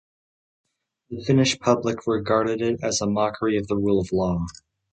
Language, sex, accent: English, male, United States English